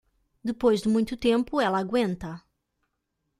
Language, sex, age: Portuguese, female, 30-39